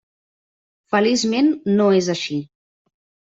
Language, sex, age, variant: Catalan, female, 30-39, Central